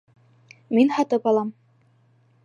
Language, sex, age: Bashkir, female, 19-29